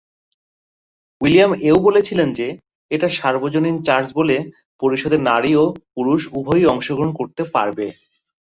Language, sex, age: Bengali, male, 30-39